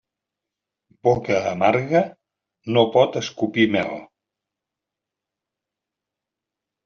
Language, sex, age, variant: Catalan, male, 70-79, Central